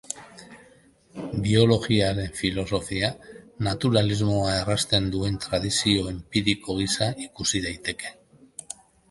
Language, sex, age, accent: Basque, male, 50-59, Mendebalekoa (Araba, Bizkaia, Gipuzkoako mendebaleko herri batzuk)